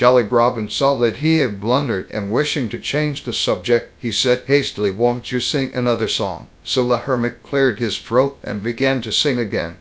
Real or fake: fake